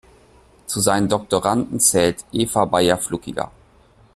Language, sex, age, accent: German, male, 19-29, Deutschland Deutsch